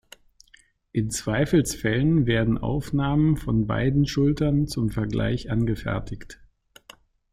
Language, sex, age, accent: German, male, 50-59, Deutschland Deutsch